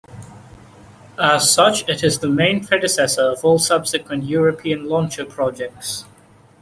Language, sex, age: English, male, 19-29